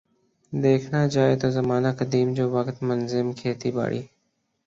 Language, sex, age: Urdu, male, 19-29